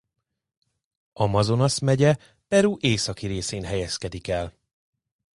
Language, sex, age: Hungarian, male, 40-49